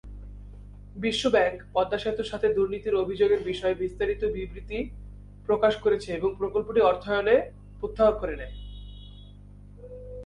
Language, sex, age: Bengali, male, 19-29